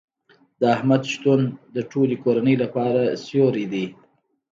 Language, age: Pashto, 30-39